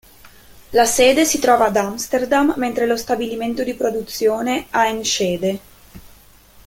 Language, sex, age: Italian, female, 19-29